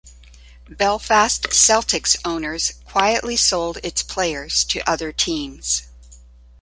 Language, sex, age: English, female, 60-69